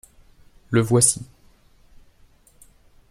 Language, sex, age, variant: French, male, 19-29, Français de métropole